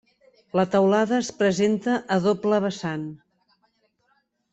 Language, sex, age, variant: Catalan, female, 50-59, Central